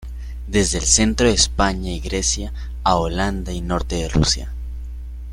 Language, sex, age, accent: Spanish, male, 19-29, Andino-Pacífico: Colombia, Perú, Ecuador, oeste de Bolivia y Venezuela andina